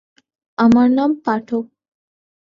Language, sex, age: Bengali, female, 19-29